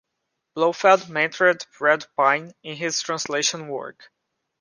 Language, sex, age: English, male, 19-29